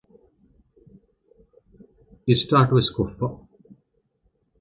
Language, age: Divehi, 50-59